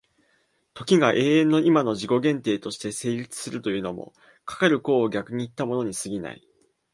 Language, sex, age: Japanese, male, 19-29